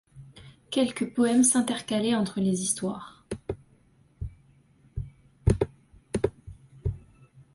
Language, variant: French, Français de métropole